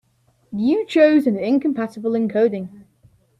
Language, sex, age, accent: English, male, under 19, England English